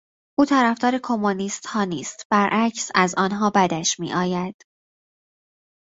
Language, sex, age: Persian, female, 19-29